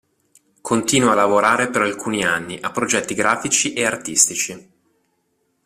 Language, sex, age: Italian, male, 30-39